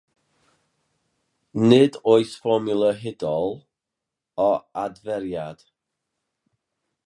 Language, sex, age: Welsh, male, 50-59